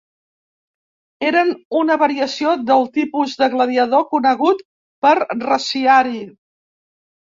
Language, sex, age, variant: Catalan, female, 70-79, Central